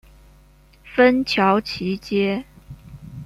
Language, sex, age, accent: Chinese, female, 19-29, 出生地：江西省